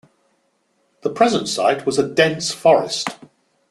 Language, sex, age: English, male, 60-69